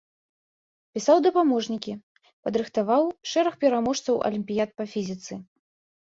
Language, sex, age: Belarusian, female, 19-29